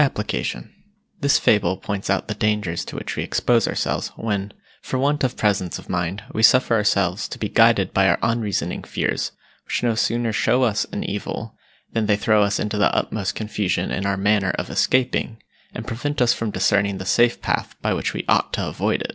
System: none